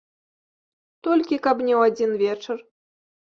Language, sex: Belarusian, female